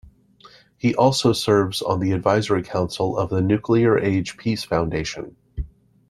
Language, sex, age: English, male, 40-49